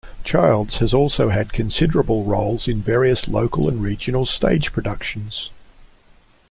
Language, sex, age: English, male, 60-69